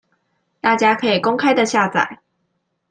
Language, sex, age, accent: Chinese, female, 19-29, 出生地：臺南市